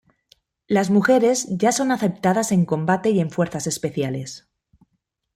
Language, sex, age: Spanish, female, 30-39